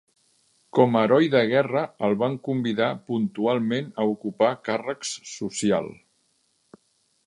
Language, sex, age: Catalan, male, 50-59